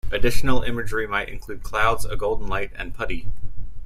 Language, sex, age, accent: English, male, 19-29, United States English